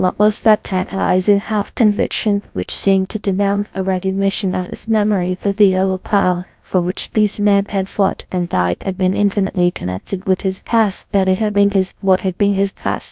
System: TTS, GlowTTS